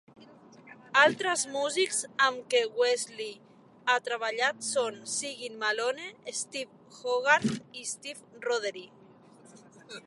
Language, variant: Catalan, Central